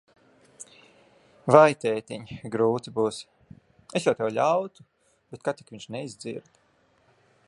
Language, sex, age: Latvian, male, 19-29